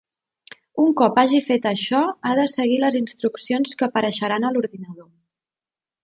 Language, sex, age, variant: Catalan, female, 30-39, Central